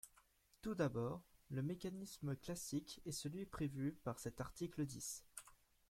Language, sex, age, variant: French, male, under 19, Français de métropole